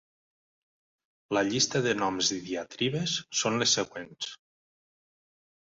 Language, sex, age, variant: Catalan, male, 40-49, Nord-Occidental